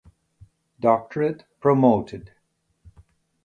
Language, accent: English, Canadian English